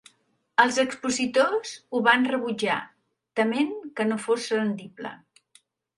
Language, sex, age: Catalan, female, 60-69